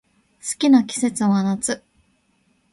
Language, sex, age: Japanese, female, under 19